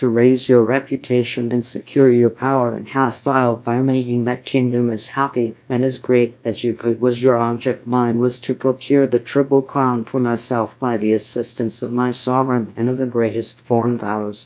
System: TTS, GlowTTS